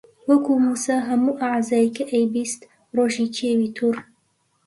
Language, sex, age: Central Kurdish, female, 19-29